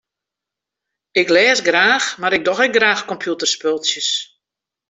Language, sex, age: Western Frisian, female, 60-69